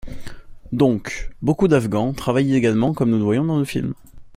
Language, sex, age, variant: French, male, under 19, Français de métropole